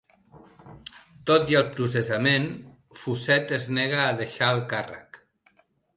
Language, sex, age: Catalan, male, 50-59